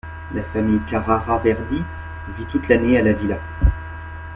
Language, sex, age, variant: French, male, 30-39, Français de métropole